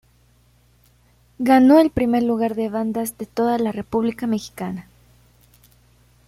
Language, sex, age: Spanish, female, 19-29